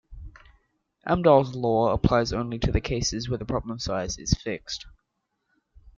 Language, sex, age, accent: English, male, under 19, Australian English